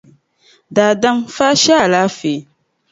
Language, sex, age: Dagbani, female, 30-39